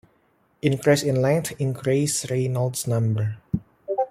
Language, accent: English, United States English